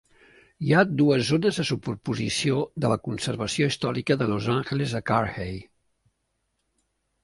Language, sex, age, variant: Catalan, male, 60-69, Central